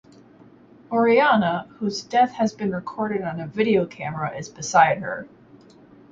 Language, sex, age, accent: English, female, under 19, United States English